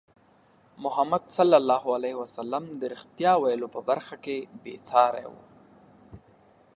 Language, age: Pashto, 30-39